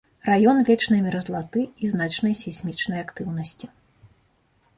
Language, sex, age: Belarusian, female, 30-39